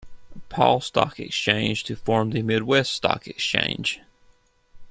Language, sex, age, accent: English, male, 40-49, United States English